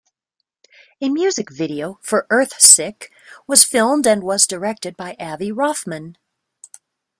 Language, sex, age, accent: English, female, 40-49, United States English